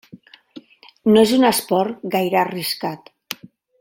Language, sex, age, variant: Catalan, female, 50-59, Central